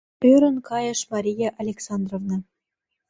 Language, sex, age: Mari, female, under 19